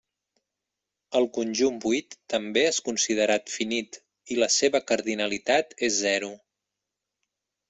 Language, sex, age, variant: Catalan, male, 30-39, Central